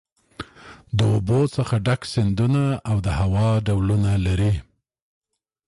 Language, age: Pashto, 50-59